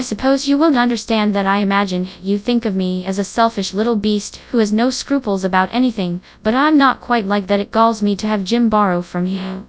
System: TTS, FastPitch